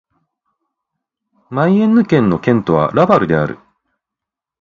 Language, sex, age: Japanese, male, 40-49